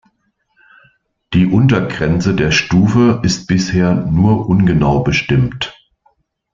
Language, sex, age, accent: German, male, 60-69, Deutschland Deutsch